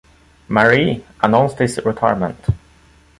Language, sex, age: English, male, 30-39